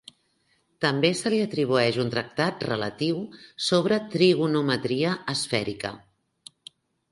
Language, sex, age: Catalan, female, 50-59